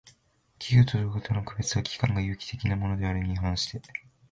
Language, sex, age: Japanese, male, 19-29